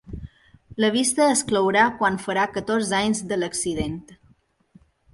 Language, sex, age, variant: Catalan, female, 30-39, Balear